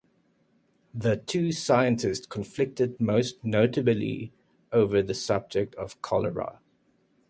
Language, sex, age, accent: English, male, 30-39, Southern African (South Africa, Zimbabwe, Namibia)